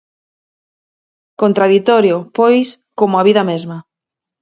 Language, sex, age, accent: Galician, female, 30-39, Normativo (estándar)